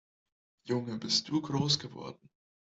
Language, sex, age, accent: German, male, 19-29, Deutschland Deutsch